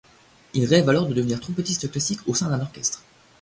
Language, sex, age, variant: French, male, 19-29, Français de métropole